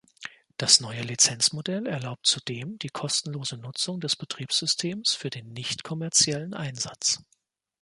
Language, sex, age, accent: German, male, 30-39, Deutschland Deutsch